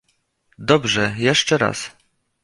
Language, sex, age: Polish, male, 30-39